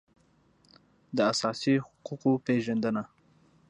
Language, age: Pashto, 19-29